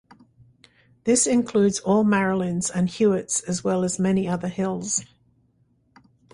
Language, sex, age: English, female, 60-69